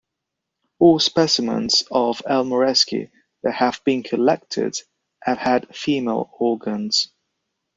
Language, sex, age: English, male, 30-39